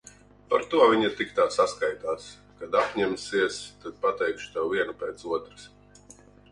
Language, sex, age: Latvian, male, 40-49